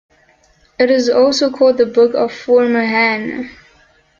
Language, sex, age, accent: English, female, 19-29, United States English